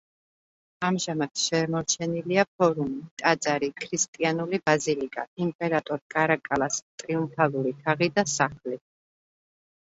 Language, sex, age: Georgian, female, 30-39